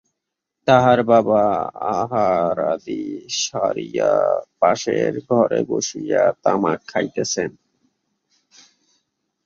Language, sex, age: Bengali, male, 19-29